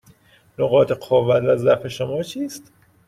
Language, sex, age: Persian, male, 30-39